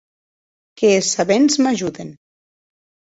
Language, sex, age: Occitan, female, 40-49